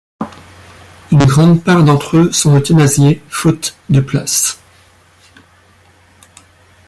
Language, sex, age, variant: French, male, 40-49, Français de métropole